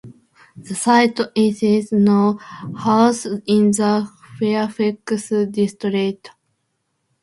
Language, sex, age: English, female, under 19